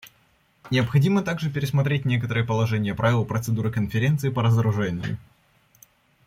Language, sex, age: Russian, male, under 19